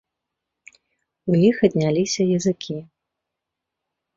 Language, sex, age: Belarusian, female, 30-39